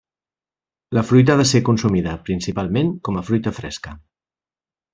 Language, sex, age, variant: Catalan, male, 50-59, Central